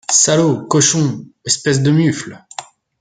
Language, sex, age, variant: French, male, 19-29, Français de métropole